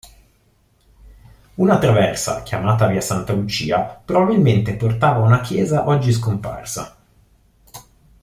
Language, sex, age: Italian, male, 19-29